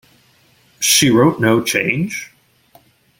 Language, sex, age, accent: English, male, 19-29, United States English